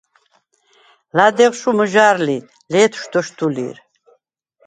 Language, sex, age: Svan, female, 70-79